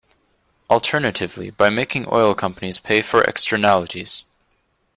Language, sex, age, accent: English, male, 19-29, United States English